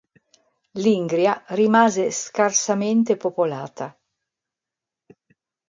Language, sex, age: Italian, female, 60-69